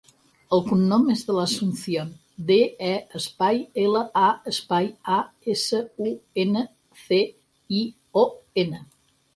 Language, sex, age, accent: Catalan, female, 60-69, Empordanès